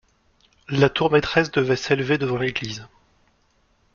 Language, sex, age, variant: French, male, 19-29, Français de métropole